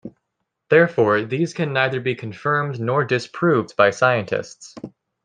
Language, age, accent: English, 19-29, United States English